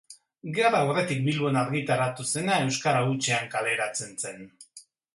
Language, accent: Basque, Erdialdekoa edo Nafarra (Gipuzkoa, Nafarroa)